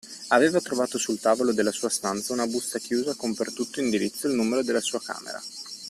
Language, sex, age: Italian, male, 19-29